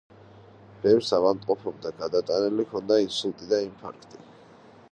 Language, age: Georgian, 19-29